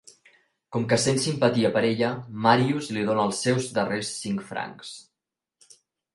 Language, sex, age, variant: Catalan, male, 19-29, Central